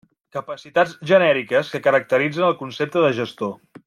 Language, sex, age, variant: Catalan, male, 30-39, Central